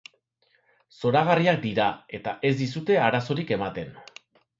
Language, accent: Basque, Erdialdekoa edo Nafarra (Gipuzkoa, Nafarroa)